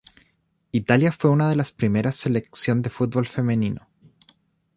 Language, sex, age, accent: Spanish, male, 19-29, Chileno: Chile, Cuyo